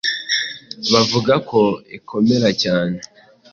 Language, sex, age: Kinyarwanda, male, 19-29